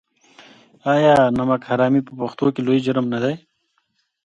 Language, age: Pashto, 30-39